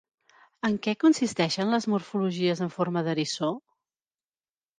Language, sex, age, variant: Catalan, female, 40-49, Central